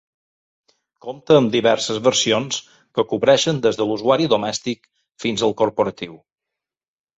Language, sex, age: Catalan, male, 50-59